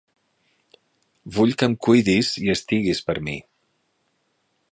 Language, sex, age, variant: Catalan, male, 40-49, Central